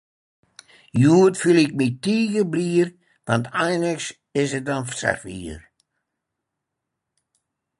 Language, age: Western Frisian, 80-89